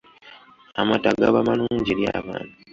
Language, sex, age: Ganda, male, 19-29